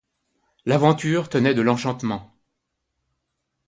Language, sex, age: French, male, 60-69